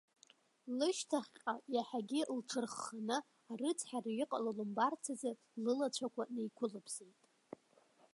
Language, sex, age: Abkhazian, female, under 19